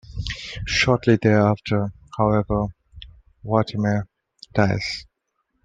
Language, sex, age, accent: English, male, 19-29, India and South Asia (India, Pakistan, Sri Lanka)